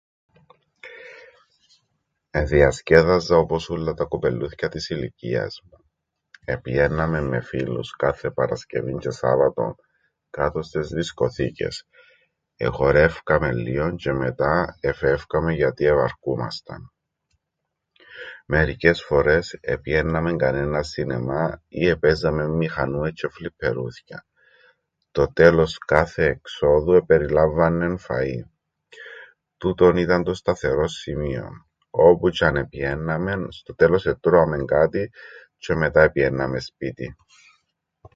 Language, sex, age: Greek, male, 40-49